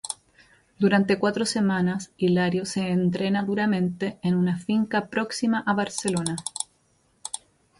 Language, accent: Spanish, Chileno: Chile, Cuyo